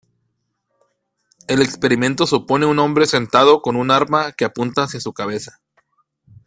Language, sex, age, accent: Spanish, male, 30-39, México